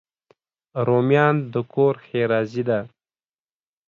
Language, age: Pashto, 19-29